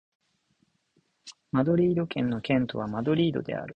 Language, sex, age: Japanese, male, 30-39